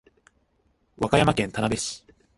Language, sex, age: Japanese, male, 19-29